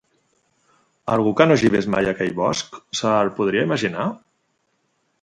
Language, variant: Catalan, Central